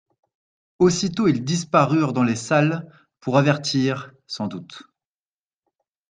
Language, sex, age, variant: French, male, 30-39, Français de métropole